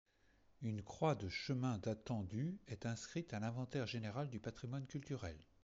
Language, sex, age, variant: French, male, 40-49, Français de métropole